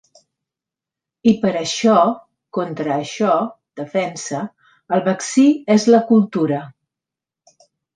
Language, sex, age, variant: Catalan, female, 50-59, Central